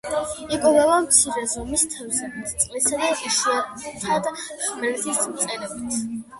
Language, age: Georgian, under 19